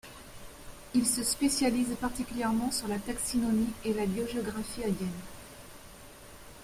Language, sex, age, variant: French, female, 50-59, Français de métropole